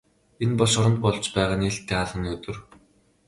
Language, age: Mongolian, 19-29